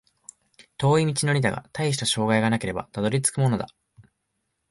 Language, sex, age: Japanese, male, 19-29